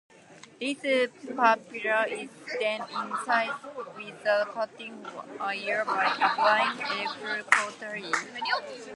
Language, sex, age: English, female, 19-29